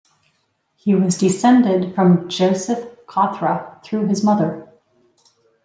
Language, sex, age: English, female, 50-59